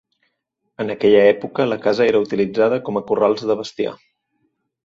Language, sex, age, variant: Catalan, male, 30-39, Central